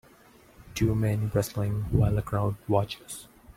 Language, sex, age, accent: English, male, 19-29, India and South Asia (India, Pakistan, Sri Lanka)